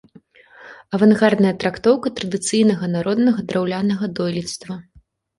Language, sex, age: Belarusian, female, 19-29